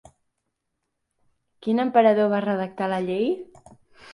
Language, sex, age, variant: Catalan, female, 40-49, Central